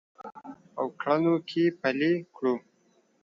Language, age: Pashto, 19-29